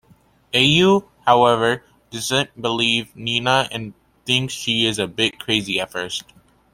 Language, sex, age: English, male, under 19